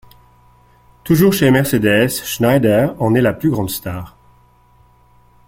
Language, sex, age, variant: French, male, 40-49, Français de métropole